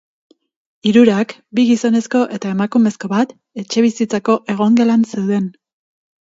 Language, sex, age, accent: Basque, female, 30-39, Mendebalekoa (Araba, Bizkaia, Gipuzkoako mendebaleko herri batzuk)